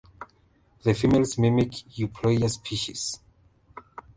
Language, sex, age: English, male, 19-29